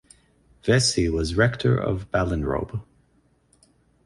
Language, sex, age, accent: English, male, 40-49, United States English